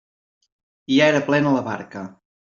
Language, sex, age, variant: Catalan, male, 19-29, Central